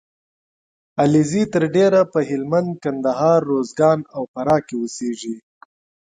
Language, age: Pashto, 19-29